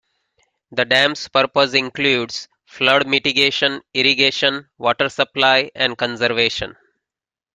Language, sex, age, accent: English, male, 40-49, United States English